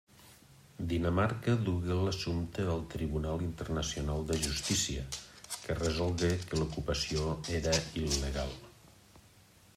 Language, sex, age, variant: Catalan, male, 50-59, Nord-Occidental